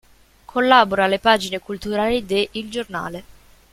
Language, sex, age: Italian, female, 19-29